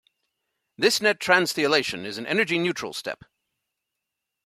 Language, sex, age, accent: English, male, 50-59, United States English